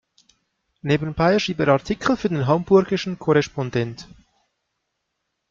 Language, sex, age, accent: German, male, 30-39, Schweizerdeutsch